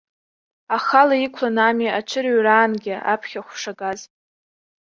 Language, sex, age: Abkhazian, male, under 19